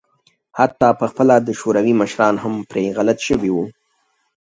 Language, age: Pashto, 19-29